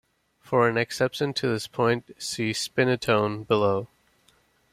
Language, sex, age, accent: English, male, 19-29, United States English